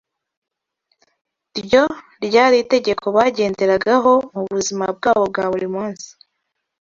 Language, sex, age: Kinyarwanda, female, 19-29